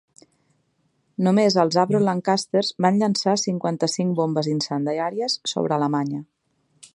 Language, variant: Catalan, Central